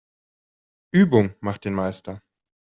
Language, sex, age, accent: German, male, 30-39, Deutschland Deutsch